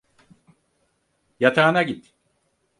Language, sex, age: Turkish, male, 50-59